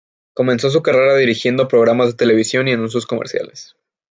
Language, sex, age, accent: Spanish, male, under 19, México